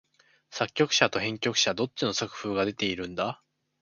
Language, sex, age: Japanese, male, 19-29